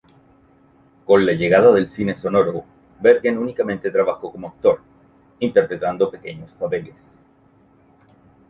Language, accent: Spanish, Chileno: Chile, Cuyo